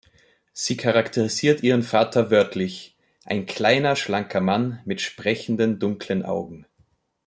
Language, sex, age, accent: German, male, 30-39, Österreichisches Deutsch